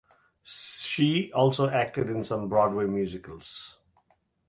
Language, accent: English, India and South Asia (India, Pakistan, Sri Lanka)